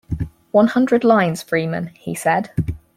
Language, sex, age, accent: English, female, 19-29, England English; New Zealand English